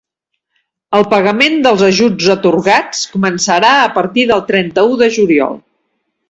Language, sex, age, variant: Catalan, female, 50-59, Central